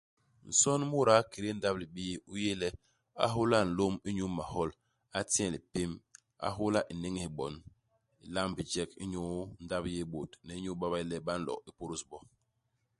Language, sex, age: Basaa, male, 50-59